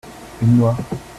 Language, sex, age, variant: French, male, 19-29, Français de métropole